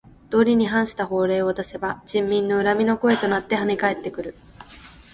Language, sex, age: Japanese, female, 19-29